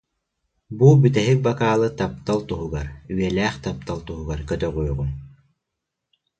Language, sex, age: Yakut, male, 19-29